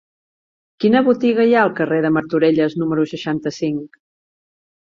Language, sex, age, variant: Catalan, female, 50-59, Central